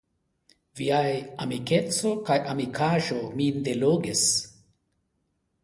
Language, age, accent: Esperanto, 60-69, Internacia